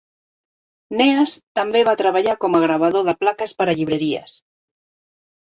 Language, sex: Catalan, female